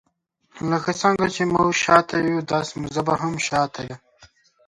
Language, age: Pashto, 19-29